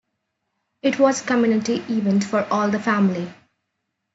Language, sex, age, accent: English, female, 19-29, India and South Asia (India, Pakistan, Sri Lanka)